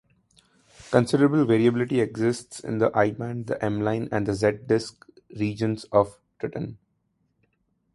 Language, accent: English, India and South Asia (India, Pakistan, Sri Lanka)